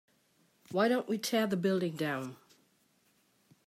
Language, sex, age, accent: English, female, 40-49, England English